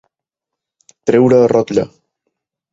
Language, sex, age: Catalan, male, 19-29